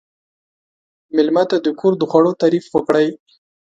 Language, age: Pashto, 19-29